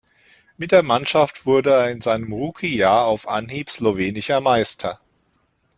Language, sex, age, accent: German, male, 40-49, Deutschland Deutsch